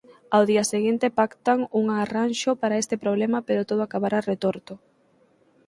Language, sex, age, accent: Galician, female, 19-29, Oriental (común en zona oriental)